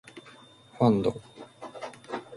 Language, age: Japanese, 19-29